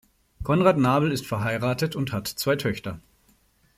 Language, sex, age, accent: German, male, 40-49, Deutschland Deutsch